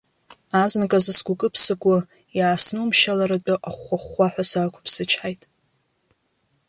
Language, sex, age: Abkhazian, female, 30-39